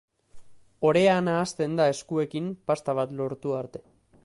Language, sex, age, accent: Basque, male, 19-29, Mendebalekoa (Araba, Bizkaia, Gipuzkoako mendebaleko herri batzuk)